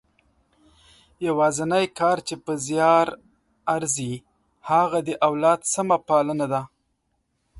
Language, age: Pashto, 19-29